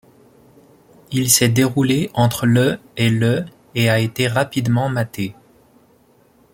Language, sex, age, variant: French, male, 30-39, Français de métropole